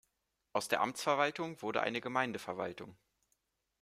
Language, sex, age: German, male, 19-29